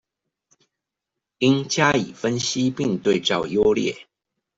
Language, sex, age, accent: Chinese, male, 30-39, 出生地：臺南市